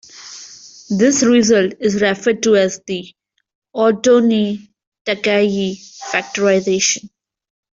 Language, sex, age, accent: English, female, 19-29, India and South Asia (India, Pakistan, Sri Lanka)